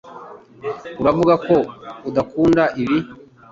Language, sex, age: Kinyarwanda, male, 40-49